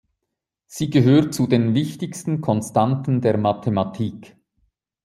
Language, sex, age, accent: German, male, 40-49, Schweizerdeutsch